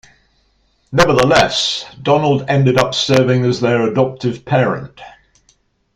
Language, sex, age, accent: English, male, 60-69, England English